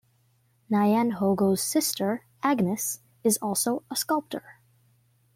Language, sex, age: English, female, under 19